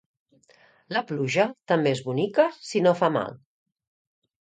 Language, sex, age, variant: Catalan, female, 50-59, Central